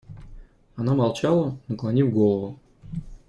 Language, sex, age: Russian, male, 30-39